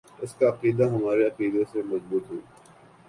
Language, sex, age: Urdu, male, 19-29